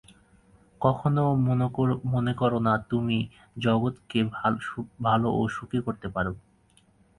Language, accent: Bengali, Bangla